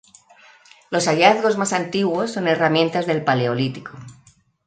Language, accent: Spanish, España: Centro-Sur peninsular (Madrid, Toledo, Castilla-La Mancha)